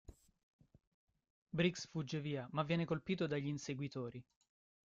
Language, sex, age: Italian, male, 30-39